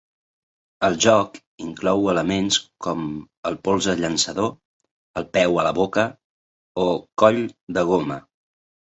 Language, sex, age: Catalan, male, 40-49